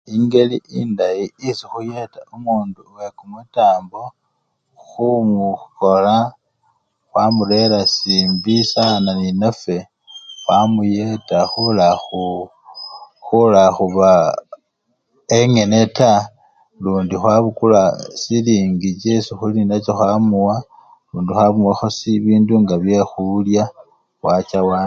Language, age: Luyia, 40-49